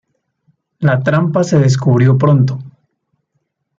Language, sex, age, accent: Spanish, male, 30-39, Andino-Pacífico: Colombia, Perú, Ecuador, oeste de Bolivia y Venezuela andina